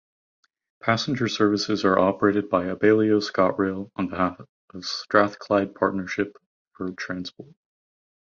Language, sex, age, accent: English, male, 19-29, United States English